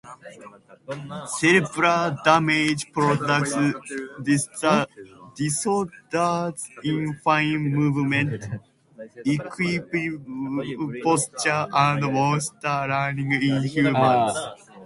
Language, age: English, under 19